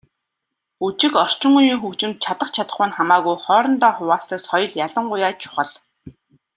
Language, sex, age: Mongolian, female, 30-39